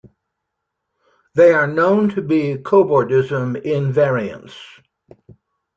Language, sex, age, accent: English, male, 60-69, United States English